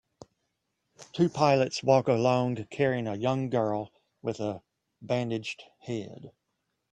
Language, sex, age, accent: English, male, 40-49, United States English